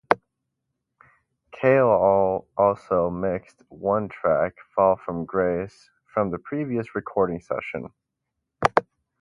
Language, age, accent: English, 19-29, United States English